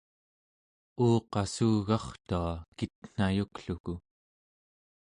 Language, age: Central Yupik, 30-39